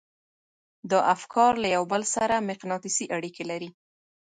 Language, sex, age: Pashto, female, 30-39